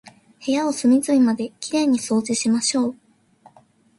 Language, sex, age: Japanese, female, 19-29